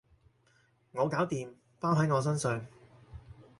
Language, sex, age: Cantonese, male, 30-39